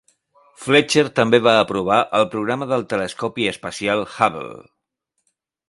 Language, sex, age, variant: Catalan, male, 50-59, Central